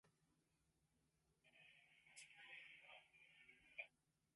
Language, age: Japanese, 19-29